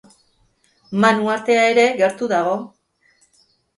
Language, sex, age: Basque, female, 50-59